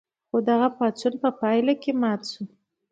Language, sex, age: Pashto, female, 30-39